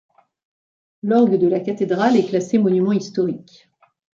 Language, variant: French, Français de métropole